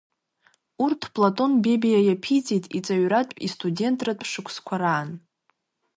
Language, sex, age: Abkhazian, female, under 19